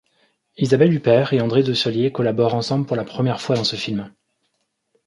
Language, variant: French, Français de métropole